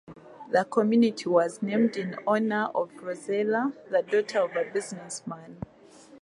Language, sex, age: English, female, 19-29